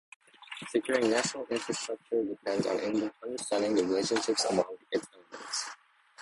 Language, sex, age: English, male, 19-29